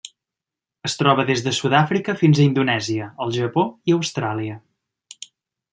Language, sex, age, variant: Catalan, male, 30-39, Central